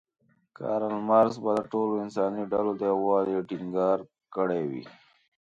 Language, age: Pashto, 30-39